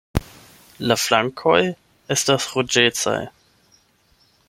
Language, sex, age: Esperanto, male, 19-29